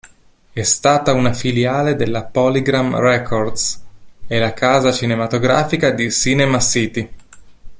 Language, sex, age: Italian, male, 30-39